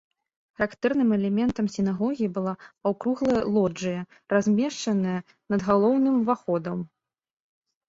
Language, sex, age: Belarusian, female, 19-29